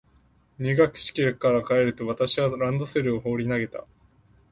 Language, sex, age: Japanese, male, 19-29